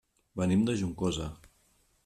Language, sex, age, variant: Catalan, male, 40-49, Central